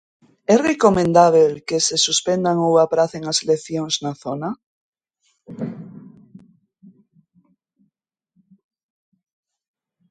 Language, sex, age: Galician, female, 40-49